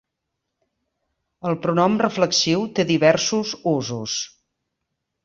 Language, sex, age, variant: Catalan, female, 60-69, Central